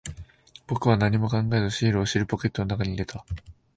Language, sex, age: Japanese, male, 19-29